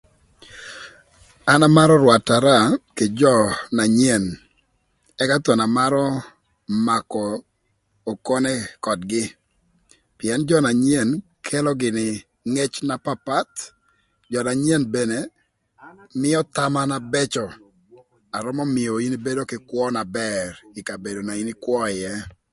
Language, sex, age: Thur, male, 30-39